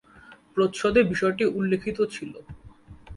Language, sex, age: Bengali, male, 19-29